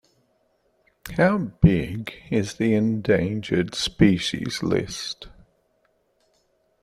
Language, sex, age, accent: English, male, 60-69, Australian English